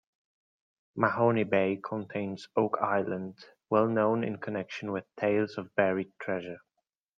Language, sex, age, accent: English, male, 19-29, England English